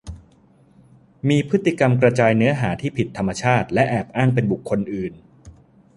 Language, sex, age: Thai, male, 40-49